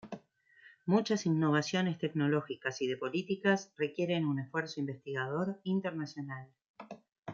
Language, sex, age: Spanish, female, 50-59